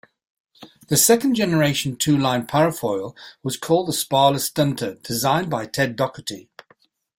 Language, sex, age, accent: English, male, 60-69, England English